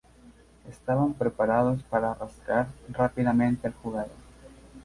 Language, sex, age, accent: Spanish, male, 19-29, México